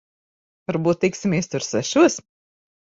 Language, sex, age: Latvian, female, 50-59